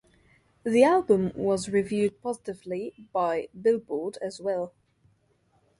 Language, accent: English, England English